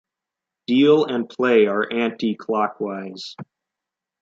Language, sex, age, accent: English, male, under 19, United States English